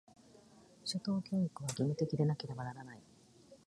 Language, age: Japanese, 50-59